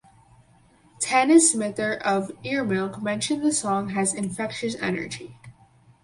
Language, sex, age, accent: English, female, under 19, United States English